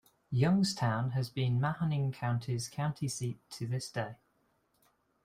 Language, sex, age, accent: English, male, 19-29, England English